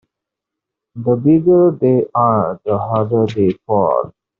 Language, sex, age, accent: English, male, 19-29, India and South Asia (India, Pakistan, Sri Lanka)